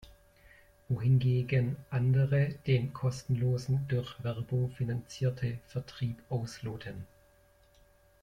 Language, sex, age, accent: German, male, 30-39, Deutschland Deutsch